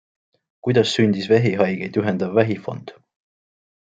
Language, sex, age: Estonian, male, 19-29